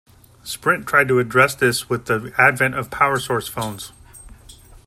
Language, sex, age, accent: English, male, 40-49, United States English